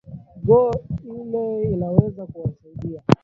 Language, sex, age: Swahili, male, 19-29